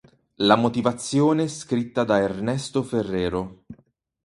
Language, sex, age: Italian, male, 30-39